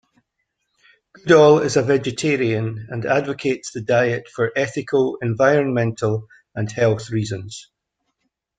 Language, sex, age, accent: English, male, 40-49, Scottish English